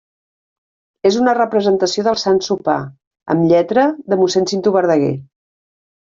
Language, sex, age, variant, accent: Catalan, female, 50-59, Central, central